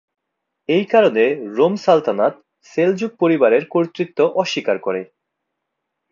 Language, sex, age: Bengali, male, 19-29